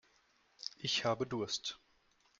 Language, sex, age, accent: German, male, 19-29, Deutschland Deutsch